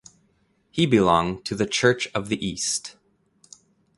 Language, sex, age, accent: English, male, 30-39, Canadian English